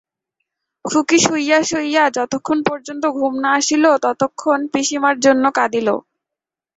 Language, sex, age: Bengali, female, 19-29